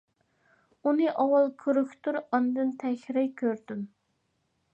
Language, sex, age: Uyghur, female, 19-29